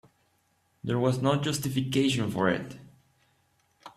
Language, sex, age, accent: English, male, 19-29, United States English